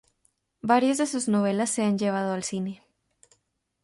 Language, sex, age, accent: Spanish, female, under 19, América central